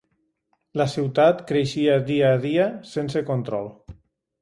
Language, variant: Catalan, Nord-Occidental